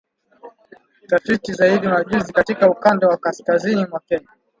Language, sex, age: Swahili, male, 19-29